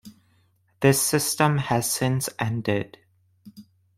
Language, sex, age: English, male, under 19